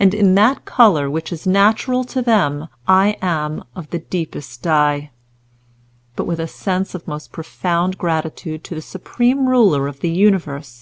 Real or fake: real